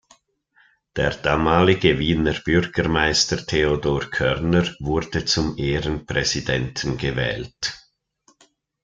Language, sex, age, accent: German, male, 60-69, Schweizerdeutsch